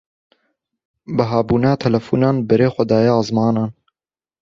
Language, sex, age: Kurdish, male, 19-29